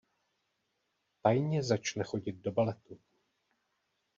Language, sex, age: Czech, male, 40-49